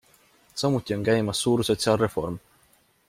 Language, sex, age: Estonian, male, 19-29